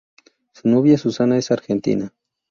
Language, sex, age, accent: Spanish, male, 19-29, México